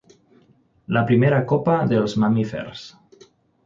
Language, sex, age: Catalan, male, 30-39